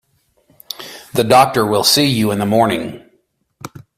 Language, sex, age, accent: English, male, 30-39, United States English